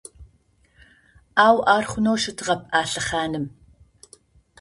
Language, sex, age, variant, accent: Adyghe, female, 50-59, Адыгабзэ (Кирил, пстэумэ зэдыряе), Бжъэдыгъу (Bjeduğ)